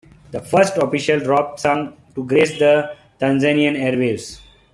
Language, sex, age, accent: English, male, 30-39, India and South Asia (India, Pakistan, Sri Lanka)